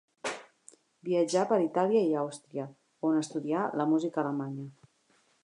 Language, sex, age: Catalan, female, 40-49